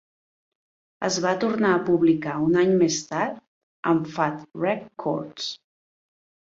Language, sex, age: Catalan, female, 30-39